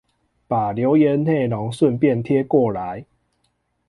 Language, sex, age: Chinese, male, 19-29